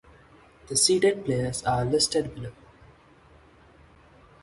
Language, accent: English, India and South Asia (India, Pakistan, Sri Lanka)